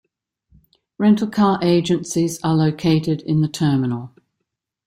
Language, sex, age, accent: English, female, 60-69, Australian English